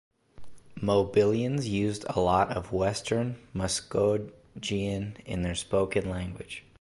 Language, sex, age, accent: English, male, 19-29, United States English